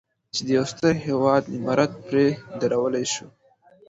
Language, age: Pashto, 19-29